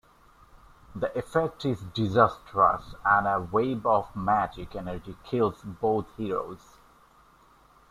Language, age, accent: English, 19-29, United States English